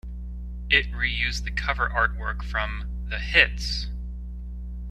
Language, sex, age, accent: English, male, 30-39, United States English